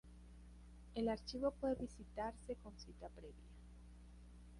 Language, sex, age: Spanish, female, 40-49